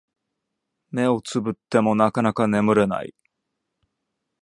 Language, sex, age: Japanese, male, 19-29